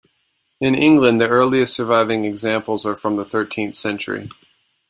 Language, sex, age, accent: English, male, 30-39, United States English